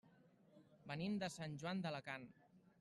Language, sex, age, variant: Catalan, male, 40-49, Central